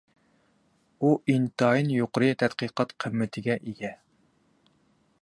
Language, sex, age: Uyghur, male, 30-39